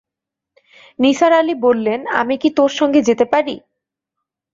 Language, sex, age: Bengali, female, 19-29